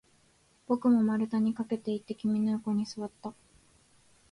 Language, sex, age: Japanese, female, 19-29